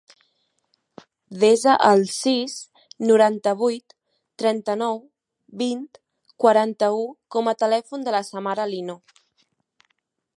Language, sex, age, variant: Catalan, female, 19-29, Central